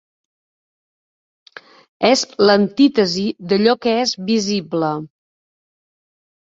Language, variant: Catalan, Septentrional